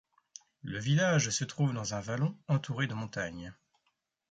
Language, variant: French, Français de métropole